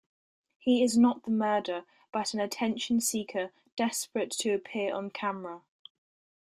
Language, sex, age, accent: English, female, 19-29, England English